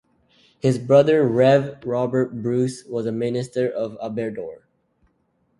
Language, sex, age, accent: English, male, under 19, United States English